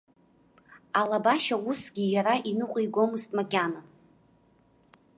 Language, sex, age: Abkhazian, female, under 19